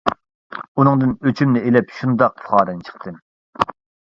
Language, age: Uyghur, 30-39